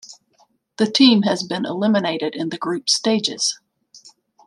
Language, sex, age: English, female, 50-59